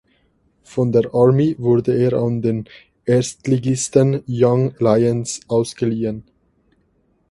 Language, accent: German, Schweizerdeutsch